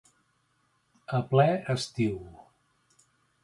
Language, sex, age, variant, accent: Catalan, male, 60-69, Central, central